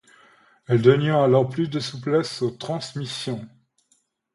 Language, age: French, 50-59